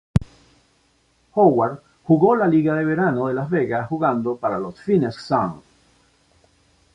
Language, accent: Spanish, Caribe: Cuba, Venezuela, Puerto Rico, República Dominicana, Panamá, Colombia caribeña, México caribeño, Costa del golfo de México